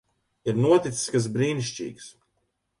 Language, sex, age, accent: Latvian, male, 19-29, nav